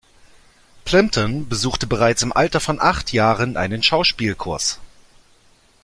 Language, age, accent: German, 30-39, Deutschland Deutsch